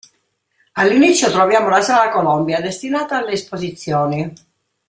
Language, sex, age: Italian, female, 60-69